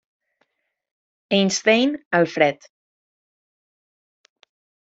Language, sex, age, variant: Catalan, female, 30-39, Nord-Occidental